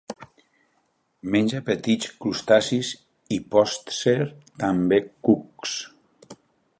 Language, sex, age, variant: Catalan, male, 50-59, Alacantí